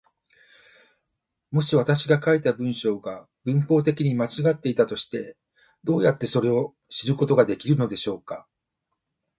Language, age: Japanese, 60-69